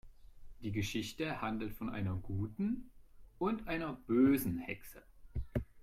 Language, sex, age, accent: German, male, 30-39, Deutschland Deutsch